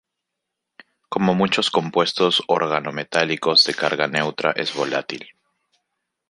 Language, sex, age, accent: Spanish, male, 19-29, Andino-Pacífico: Colombia, Perú, Ecuador, oeste de Bolivia y Venezuela andina